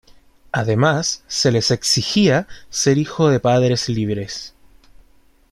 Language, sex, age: Spanish, male, 19-29